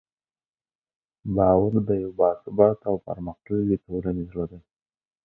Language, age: Pashto, 50-59